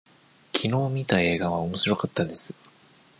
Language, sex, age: Japanese, male, under 19